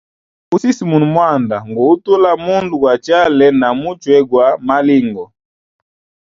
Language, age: Hemba, 19-29